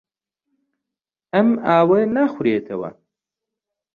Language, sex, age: Central Kurdish, male, 19-29